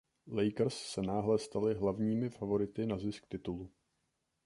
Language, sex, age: Czech, male, 19-29